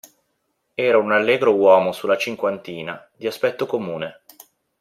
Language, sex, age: Italian, male, 30-39